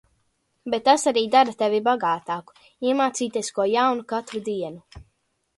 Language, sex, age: Latvian, female, under 19